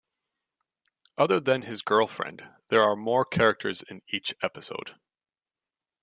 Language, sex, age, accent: English, male, 19-29, Canadian English